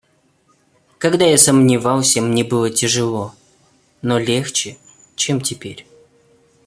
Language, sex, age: Russian, male, 19-29